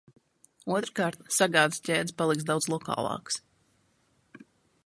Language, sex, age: Latvian, female, 19-29